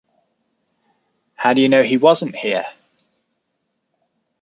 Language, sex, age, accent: English, male, 30-39, England English